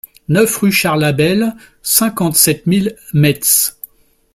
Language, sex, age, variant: French, male, 40-49, Français de métropole